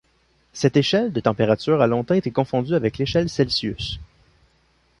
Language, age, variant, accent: French, 19-29, Français d'Amérique du Nord, Français du Canada